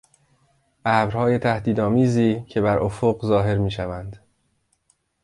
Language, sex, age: Persian, male, 40-49